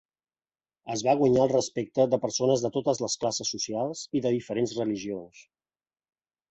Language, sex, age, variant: Catalan, male, 40-49, Central